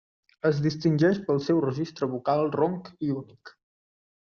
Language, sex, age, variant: Catalan, male, 19-29, Central